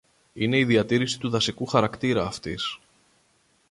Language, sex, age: Greek, male, 30-39